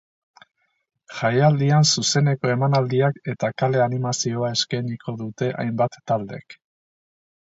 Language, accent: Basque, Mendebalekoa (Araba, Bizkaia, Gipuzkoako mendebaleko herri batzuk)